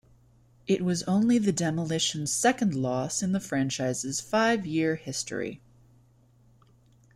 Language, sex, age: English, female, 19-29